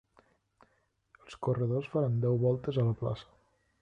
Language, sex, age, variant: Catalan, male, 19-29, Nord-Occidental